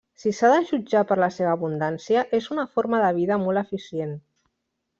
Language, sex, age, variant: Catalan, female, 40-49, Central